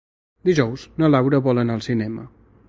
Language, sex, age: Catalan, male, 19-29